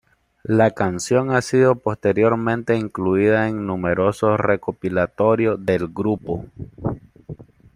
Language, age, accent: Spanish, 30-39, América central